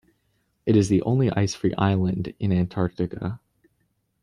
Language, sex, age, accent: English, male, 19-29, United States English